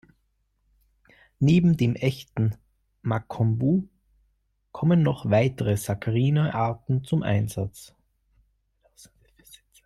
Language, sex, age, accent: German, male, 19-29, Österreichisches Deutsch